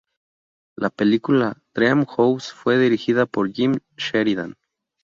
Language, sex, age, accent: Spanish, male, 19-29, México